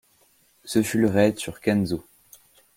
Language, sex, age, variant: French, male, under 19, Français de métropole